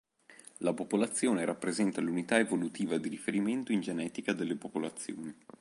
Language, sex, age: Italian, male, 19-29